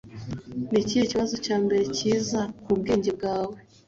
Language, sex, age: Kinyarwanda, female, 19-29